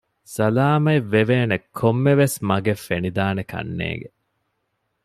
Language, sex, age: Divehi, male, 30-39